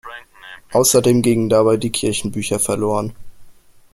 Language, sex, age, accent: German, male, under 19, Deutschland Deutsch